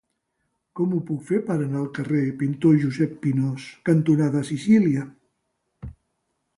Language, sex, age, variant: Catalan, male, 60-69, Central